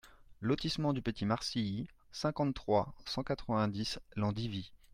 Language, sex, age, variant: French, male, 30-39, Français de métropole